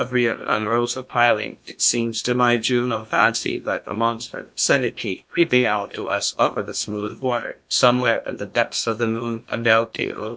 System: TTS, GlowTTS